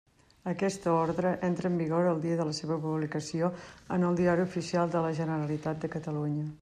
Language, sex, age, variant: Catalan, female, 50-59, Central